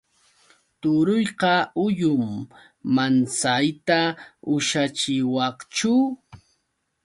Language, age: Yauyos Quechua, 30-39